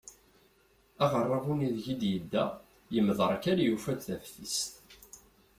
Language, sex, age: Kabyle, male, 30-39